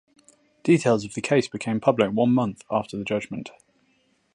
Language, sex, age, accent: English, male, 30-39, England English